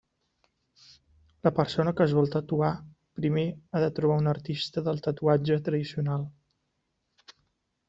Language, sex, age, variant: Catalan, male, 30-39, Central